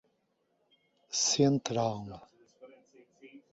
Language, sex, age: Portuguese, male, 40-49